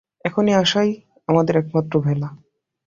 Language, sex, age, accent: Bengali, male, 19-29, শুদ্ধ